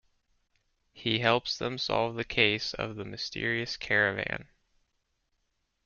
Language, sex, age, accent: English, male, 40-49, United States English